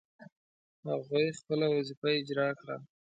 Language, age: Pashto, 19-29